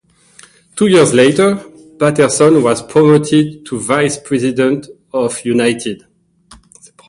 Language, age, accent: English, 40-49, United States English